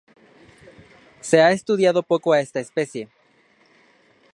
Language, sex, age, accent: Spanish, male, 19-29, México